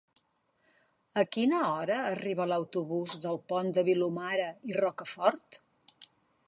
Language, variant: Catalan, Central